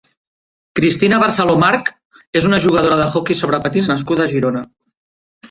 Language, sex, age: Catalan, male, 50-59